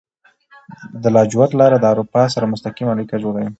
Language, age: Pashto, 19-29